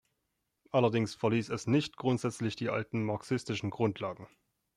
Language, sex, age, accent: German, male, 30-39, Deutschland Deutsch